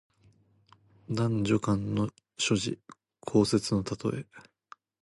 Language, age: Japanese, 19-29